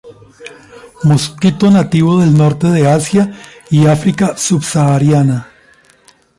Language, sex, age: Spanish, male, 50-59